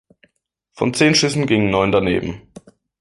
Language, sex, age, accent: German, male, 19-29, Deutschland Deutsch